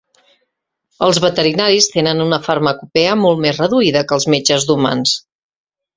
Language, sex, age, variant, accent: Catalan, female, 40-49, Central, Català central